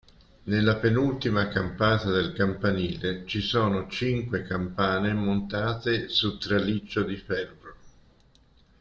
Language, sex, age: Italian, male, 60-69